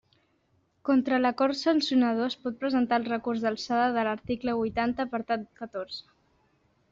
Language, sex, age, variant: Catalan, female, under 19, Central